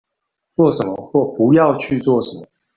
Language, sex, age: Chinese, male, 19-29